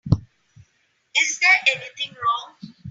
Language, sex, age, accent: English, female, 50-59, India and South Asia (India, Pakistan, Sri Lanka)